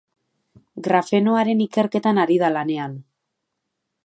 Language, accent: Basque, Mendebalekoa (Araba, Bizkaia, Gipuzkoako mendebaleko herri batzuk)